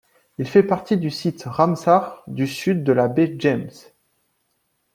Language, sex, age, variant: French, male, 30-39, Français de métropole